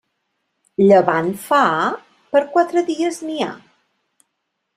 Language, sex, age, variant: Catalan, female, 40-49, Central